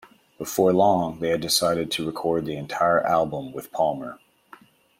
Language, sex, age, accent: English, male, 40-49, United States English